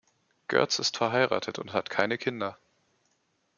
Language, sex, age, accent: German, male, 19-29, Deutschland Deutsch